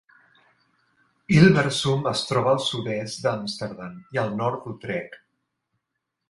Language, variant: Catalan, Central